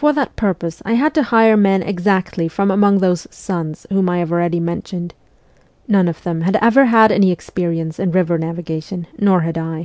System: none